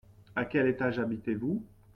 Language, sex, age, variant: French, male, 40-49, Français de métropole